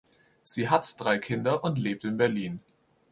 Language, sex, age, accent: German, male, 19-29, Deutschland Deutsch